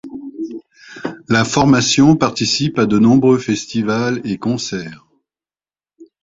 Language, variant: French, Français de métropole